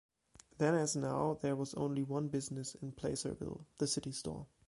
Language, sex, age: English, male, 30-39